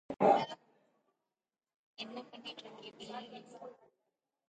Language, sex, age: English, female, 19-29